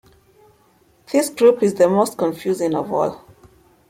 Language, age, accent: English, 30-39, England English